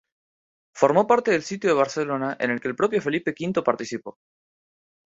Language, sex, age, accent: Spanish, male, under 19, Rioplatense: Argentina, Uruguay, este de Bolivia, Paraguay